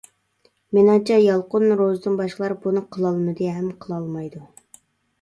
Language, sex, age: Uyghur, female, 30-39